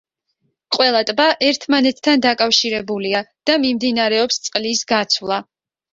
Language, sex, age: Georgian, female, 19-29